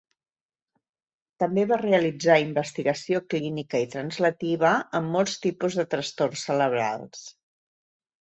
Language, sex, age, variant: Catalan, female, 40-49, Central